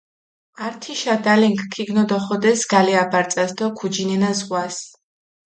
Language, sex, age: Mingrelian, female, 19-29